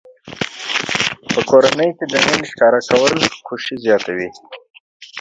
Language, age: Pashto, 30-39